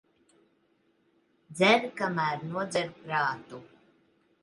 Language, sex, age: Latvian, female, 30-39